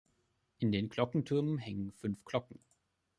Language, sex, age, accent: German, male, 19-29, Deutschland Deutsch